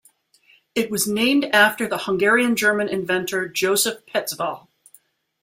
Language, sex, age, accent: English, female, 50-59, United States English